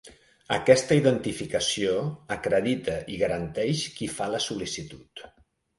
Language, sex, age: Catalan, male, 50-59